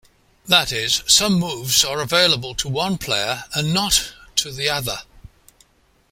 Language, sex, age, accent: English, male, 80-89, New Zealand English